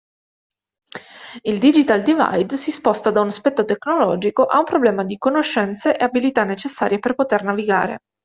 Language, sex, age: Italian, female, 19-29